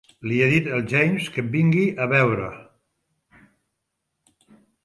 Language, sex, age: Catalan, male, 60-69